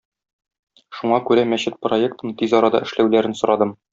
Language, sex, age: Tatar, male, 30-39